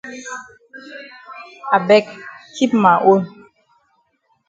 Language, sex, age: Cameroon Pidgin, female, 40-49